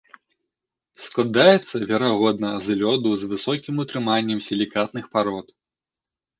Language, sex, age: Belarusian, male, 19-29